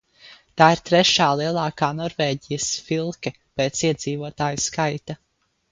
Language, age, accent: Latvian, under 19, Vidzemes